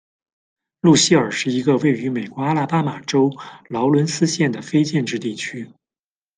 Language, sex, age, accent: Chinese, male, 30-39, 出生地：山东省